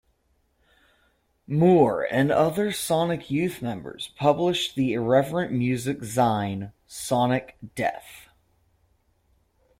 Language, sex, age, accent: English, male, 19-29, United States English